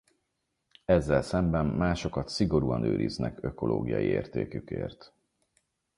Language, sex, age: Hungarian, male, 40-49